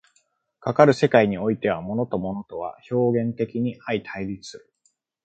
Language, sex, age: Japanese, male, 19-29